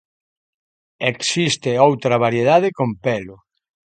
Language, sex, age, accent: Galician, male, 60-69, Atlántico (seseo e gheada)